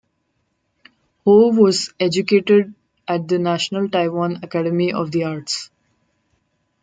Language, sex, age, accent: English, female, 19-29, India and South Asia (India, Pakistan, Sri Lanka)